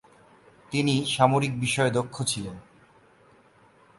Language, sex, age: Bengali, male, 30-39